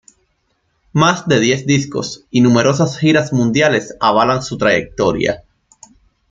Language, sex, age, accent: Spanish, male, 19-29, Caribe: Cuba, Venezuela, Puerto Rico, República Dominicana, Panamá, Colombia caribeña, México caribeño, Costa del golfo de México